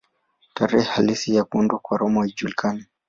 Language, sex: Swahili, male